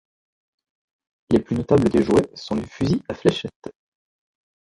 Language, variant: French, Français de métropole